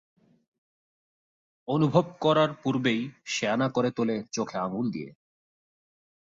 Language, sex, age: Bengali, male, 30-39